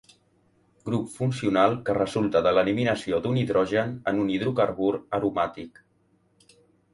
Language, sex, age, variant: Catalan, male, under 19, Central